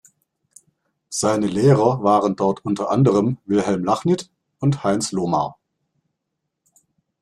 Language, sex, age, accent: German, male, 40-49, Deutschland Deutsch